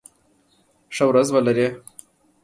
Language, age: Pashto, 19-29